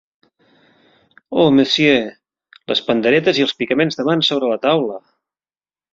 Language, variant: Catalan, Central